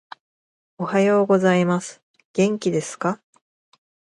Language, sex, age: Japanese, female, 30-39